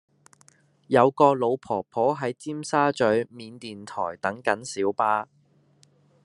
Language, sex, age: Cantonese, male, 30-39